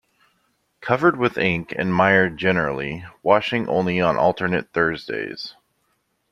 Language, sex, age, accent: English, male, 19-29, United States English